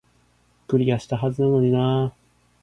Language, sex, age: Japanese, male, 19-29